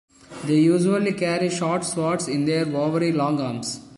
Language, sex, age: English, male, 19-29